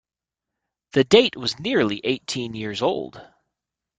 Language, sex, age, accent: English, male, 40-49, United States English